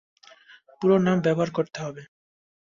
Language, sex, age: Bengali, male, 19-29